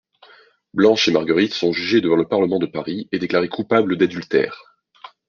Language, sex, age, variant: French, male, 19-29, Français de métropole